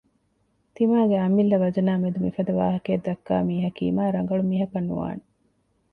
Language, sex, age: Divehi, female, 40-49